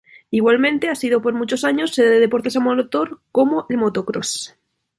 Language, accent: Spanish, España: Norte peninsular (Asturias, Castilla y León, Cantabria, País Vasco, Navarra, Aragón, La Rioja, Guadalajara, Cuenca)